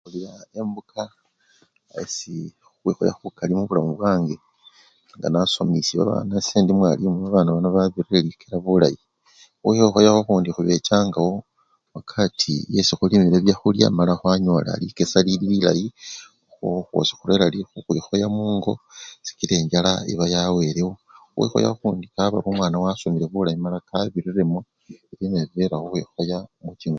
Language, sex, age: Luyia, male, 50-59